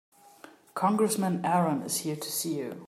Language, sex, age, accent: English, female, 40-49, England English